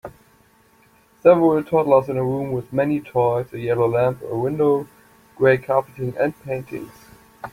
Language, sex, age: English, male, 30-39